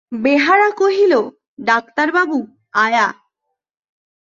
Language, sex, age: Bengali, female, 19-29